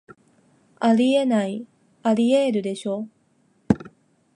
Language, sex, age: Japanese, female, 19-29